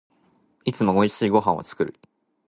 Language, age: Japanese, 19-29